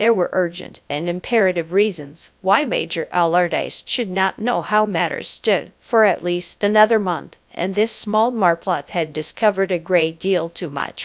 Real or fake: fake